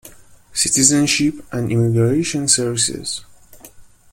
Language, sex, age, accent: English, male, 19-29, United States English